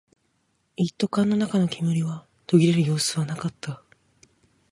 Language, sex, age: Japanese, male, 19-29